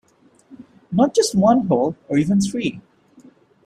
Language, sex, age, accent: English, male, 30-39, India and South Asia (India, Pakistan, Sri Lanka)